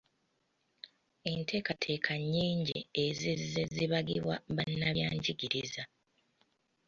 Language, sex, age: Ganda, female, 19-29